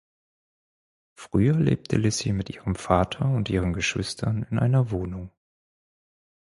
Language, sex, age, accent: German, male, 30-39, Deutschland Deutsch